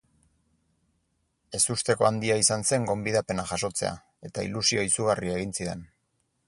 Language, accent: Basque, Erdialdekoa edo Nafarra (Gipuzkoa, Nafarroa)